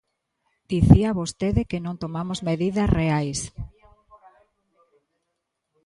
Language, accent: Galician, Normativo (estándar)